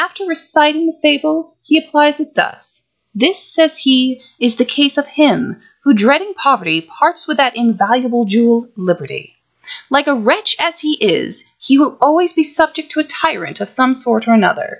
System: none